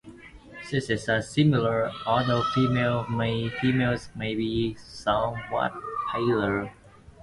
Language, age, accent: English, 19-29, United States English